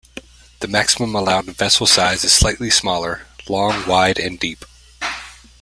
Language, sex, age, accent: English, male, 30-39, United States English